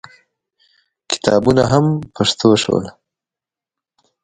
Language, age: Pashto, 19-29